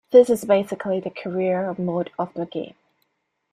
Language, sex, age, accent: English, female, 19-29, Singaporean English